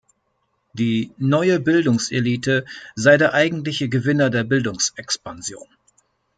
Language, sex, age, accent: German, male, 30-39, Deutschland Deutsch